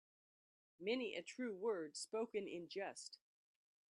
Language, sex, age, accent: English, female, 60-69, United States English